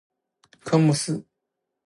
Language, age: Chinese, 19-29